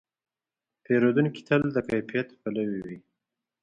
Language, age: Pashto, 19-29